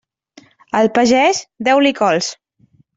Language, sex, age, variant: Catalan, female, 19-29, Central